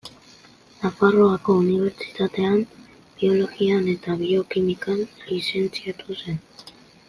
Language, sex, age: Basque, male, under 19